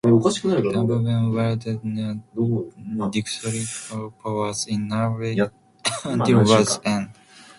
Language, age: English, 19-29